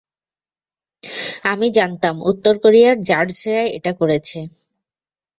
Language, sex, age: Bengali, female, 19-29